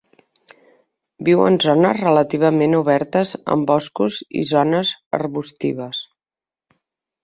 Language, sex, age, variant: Catalan, female, 40-49, Central